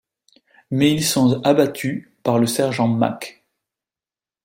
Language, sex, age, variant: French, male, 30-39, Français de métropole